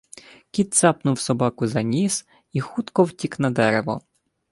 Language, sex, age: Ukrainian, male, 19-29